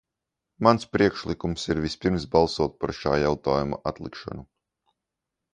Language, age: Latvian, 19-29